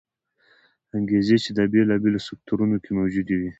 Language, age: Pashto, 19-29